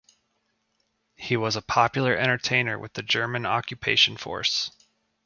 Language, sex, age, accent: English, male, 30-39, United States English